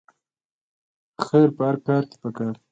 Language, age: Pashto, 19-29